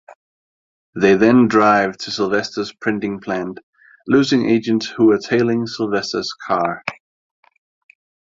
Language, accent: English, United States English